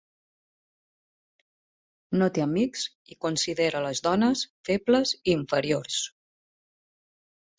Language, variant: Catalan, Central